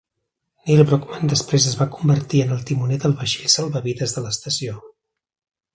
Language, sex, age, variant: Catalan, male, 40-49, Central